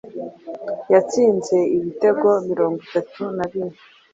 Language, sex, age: Kinyarwanda, female, 19-29